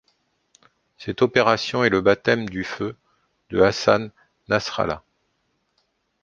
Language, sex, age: French, male, 50-59